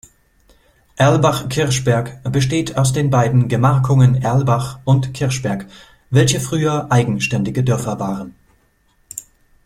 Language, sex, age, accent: German, male, 30-39, Deutschland Deutsch